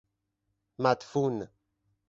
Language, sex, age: Persian, male, 30-39